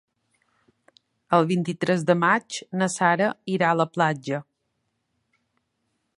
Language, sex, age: Catalan, female, 40-49